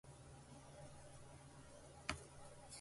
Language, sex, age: Japanese, male, 19-29